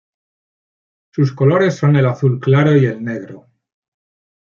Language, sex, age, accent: Spanish, male, 40-49, España: Norte peninsular (Asturias, Castilla y León, Cantabria, País Vasco, Navarra, Aragón, La Rioja, Guadalajara, Cuenca)